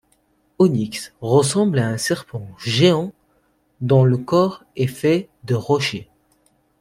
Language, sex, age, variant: French, male, under 19, Français de métropole